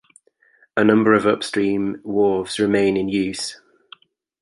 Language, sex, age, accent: English, male, 30-39, England English